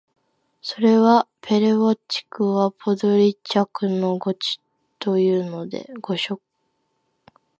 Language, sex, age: Japanese, female, 19-29